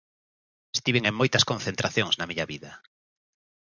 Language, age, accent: Galician, 40-49, Oriental (común en zona oriental)